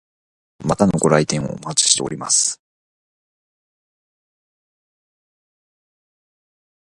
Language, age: Japanese, 19-29